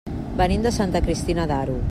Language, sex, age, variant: Catalan, female, 40-49, Central